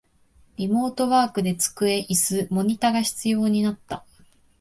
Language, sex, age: Japanese, female, 19-29